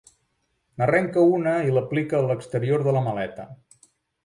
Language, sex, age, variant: Catalan, male, 40-49, Central